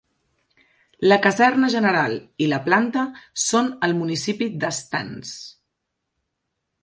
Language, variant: Catalan, Central